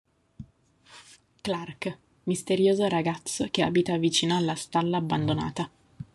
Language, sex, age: Italian, female, 30-39